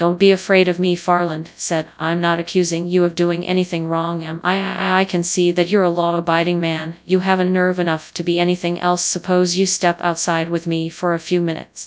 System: TTS, FastPitch